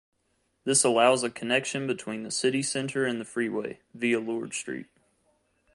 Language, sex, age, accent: English, male, 19-29, United States English